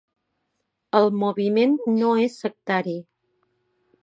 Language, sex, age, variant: Catalan, female, 50-59, Balear